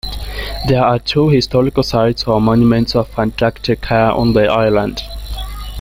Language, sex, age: English, male, 19-29